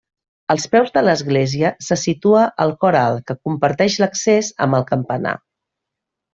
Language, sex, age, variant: Catalan, female, 40-49, Central